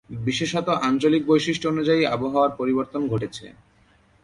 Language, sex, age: Bengali, male, 19-29